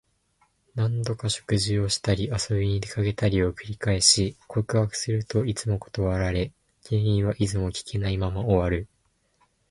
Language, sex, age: Japanese, male, 19-29